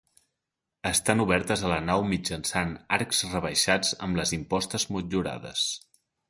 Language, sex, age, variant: Catalan, male, 19-29, Central